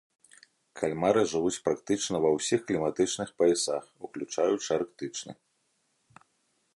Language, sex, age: Belarusian, male, 30-39